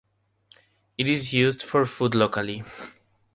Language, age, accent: English, 19-29, United States English; India and South Asia (India, Pakistan, Sri Lanka)